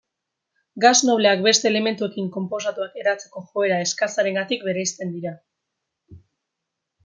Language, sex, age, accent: Basque, female, under 19, Erdialdekoa edo Nafarra (Gipuzkoa, Nafarroa)